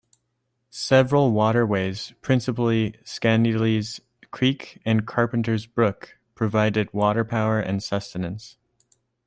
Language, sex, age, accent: English, male, 19-29, United States English